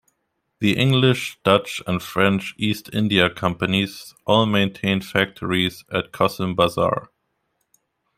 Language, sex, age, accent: English, male, 19-29, United States English